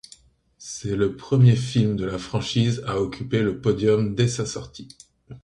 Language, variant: French, Français d'Europe